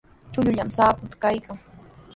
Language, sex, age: Sihuas Ancash Quechua, female, 19-29